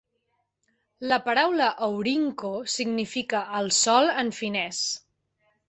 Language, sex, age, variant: Catalan, female, 19-29, Central